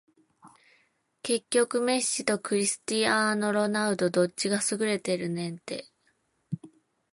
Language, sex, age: Japanese, female, 19-29